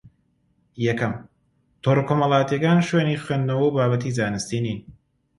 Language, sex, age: Central Kurdish, male, 19-29